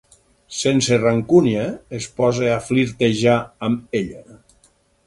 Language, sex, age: Catalan, male, 60-69